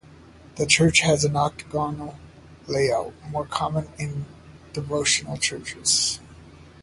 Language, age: English, 40-49